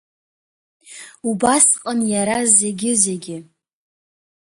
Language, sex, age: Abkhazian, female, 19-29